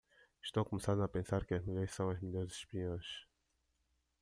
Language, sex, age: Portuguese, male, 30-39